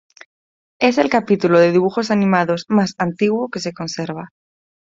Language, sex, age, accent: Spanish, female, 19-29, España: Norte peninsular (Asturias, Castilla y León, Cantabria, País Vasco, Navarra, Aragón, La Rioja, Guadalajara, Cuenca)